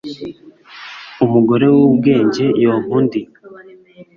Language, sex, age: Kinyarwanda, female, under 19